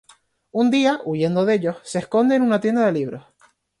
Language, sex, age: Spanish, male, 19-29